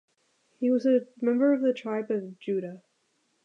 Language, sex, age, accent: English, female, 19-29, United States English